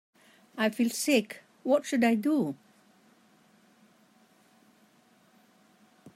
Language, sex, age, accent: English, female, 80-89, United States English